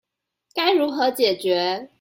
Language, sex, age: Chinese, female, 19-29